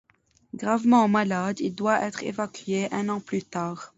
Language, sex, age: French, female, under 19